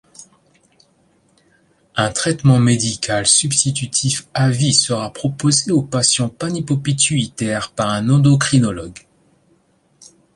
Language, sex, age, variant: French, male, 30-39, Français de métropole